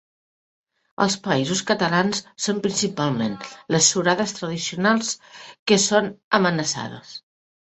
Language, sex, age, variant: Catalan, female, 40-49, Central